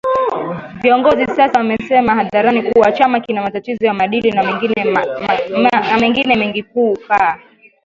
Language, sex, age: Swahili, female, 19-29